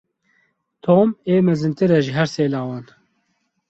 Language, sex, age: Kurdish, male, 30-39